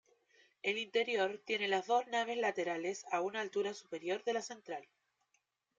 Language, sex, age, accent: Spanish, female, 19-29, Chileno: Chile, Cuyo